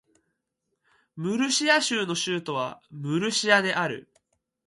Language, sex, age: Japanese, male, 19-29